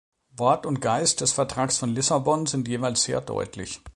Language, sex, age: German, male, 40-49